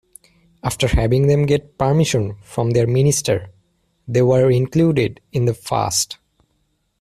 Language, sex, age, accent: English, male, 19-29, United States English